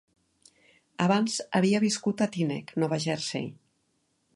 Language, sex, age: Catalan, female, 50-59